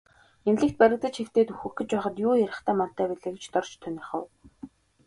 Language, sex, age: Mongolian, female, 19-29